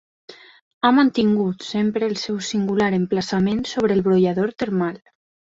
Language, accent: Catalan, valencià